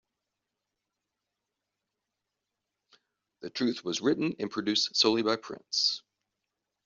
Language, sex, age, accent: English, male, 40-49, United States English